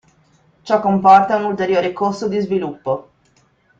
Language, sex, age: Italian, female, 40-49